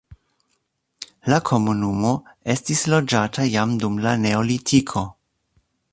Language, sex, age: Esperanto, male, 40-49